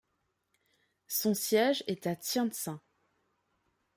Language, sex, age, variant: French, female, 19-29, Français de métropole